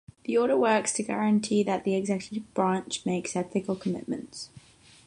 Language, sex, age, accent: English, female, 19-29, United States English; England English